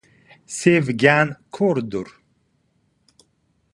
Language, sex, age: Uzbek, male, 30-39